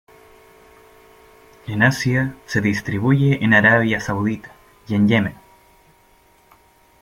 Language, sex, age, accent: Spanish, male, 19-29, Chileno: Chile, Cuyo